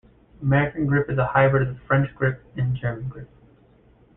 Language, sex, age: English, male, 19-29